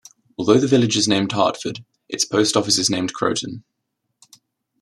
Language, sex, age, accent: English, male, 19-29, England English